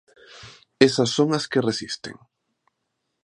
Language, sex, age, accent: Galician, male, 19-29, Normativo (estándar)